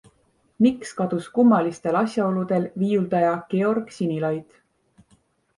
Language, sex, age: Estonian, female, 19-29